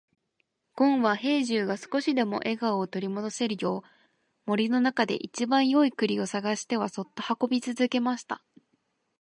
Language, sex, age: Japanese, female, 19-29